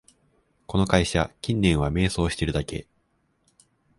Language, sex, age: Japanese, male, 19-29